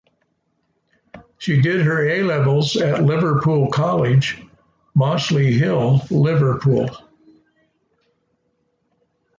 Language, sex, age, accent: English, male, 70-79, United States English